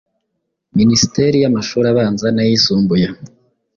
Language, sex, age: Kinyarwanda, male, 19-29